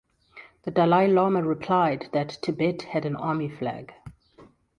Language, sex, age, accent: English, female, 30-39, Southern African (South Africa, Zimbabwe, Namibia)